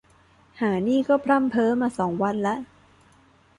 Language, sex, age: Thai, female, 19-29